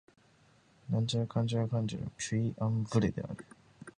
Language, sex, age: Japanese, male, 19-29